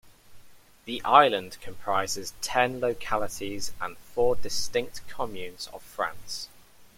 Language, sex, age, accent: English, male, 19-29, England English